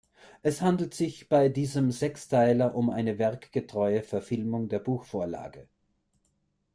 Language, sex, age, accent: German, male, 40-49, Österreichisches Deutsch